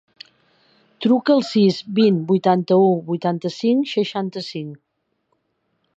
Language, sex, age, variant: Catalan, female, 60-69, Central